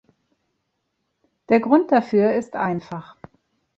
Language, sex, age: German, female, 40-49